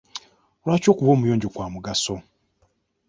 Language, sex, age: Ganda, male, 19-29